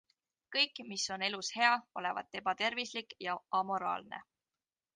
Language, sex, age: Estonian, female, 19-29